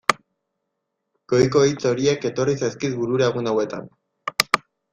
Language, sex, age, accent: Basque, male, 19-29, Erdialdekoa edo Nafarra (Gipuzkoa, Nafarroa)